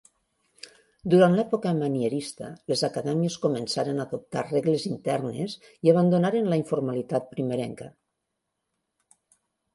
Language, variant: Catalan, Central